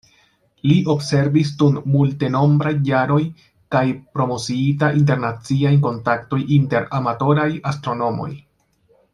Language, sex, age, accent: Esperanto, male, 19-29, Internacia